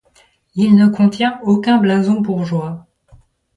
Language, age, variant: French, 30-39, Français de métropole